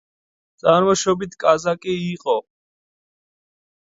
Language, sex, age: Georgian, male, 19-29